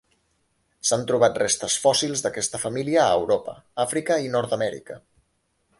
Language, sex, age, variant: Catalan, male, 30-39, Central